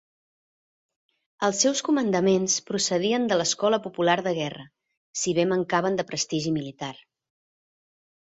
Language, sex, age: Catalan, female, 40-49